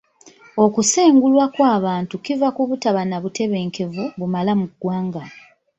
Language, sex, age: Ganda, female, 19-29